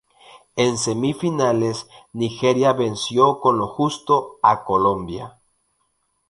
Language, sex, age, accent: Spanish, male, 19-29, Andino-Pacífico: Colombia, Perú, Ecuador, oeste de Bolivia y Venezuela andina